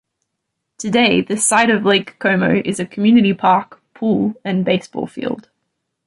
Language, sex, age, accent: English, female, 19-29, Australian English